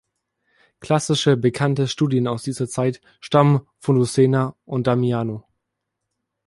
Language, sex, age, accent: German, male, 19-29, Deutschland Deutsch